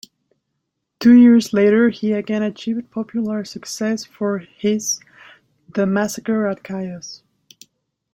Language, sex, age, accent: English, female, 19-29, United States English